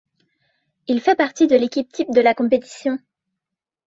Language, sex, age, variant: French, female, 19-29, Français de métropole